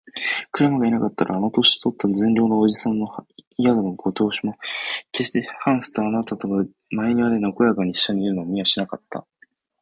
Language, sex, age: Japanese, male, 19-29